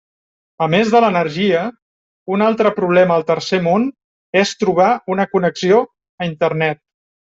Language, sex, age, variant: Catalan, male, 30-39, Central